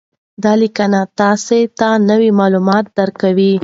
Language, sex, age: Pashto, female, 19-29